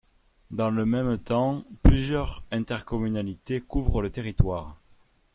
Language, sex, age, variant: French, male, 19-29, Français de métropole